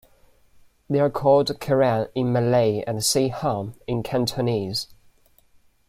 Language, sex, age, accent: English, male, 19-29, United States English